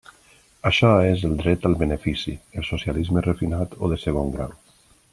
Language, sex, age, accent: Catalan, male, 50-59, valencià